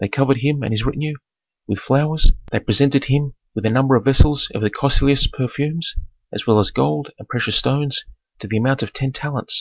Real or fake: real